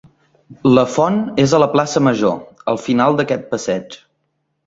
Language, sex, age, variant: Catalan, male, 19-29, Central